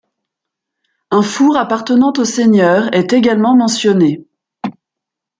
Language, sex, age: French, female, 40-49